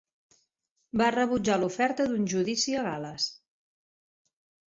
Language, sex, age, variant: Catalan, female, 50-59, Central